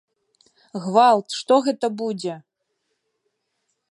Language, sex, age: Belarusian, female, 19-29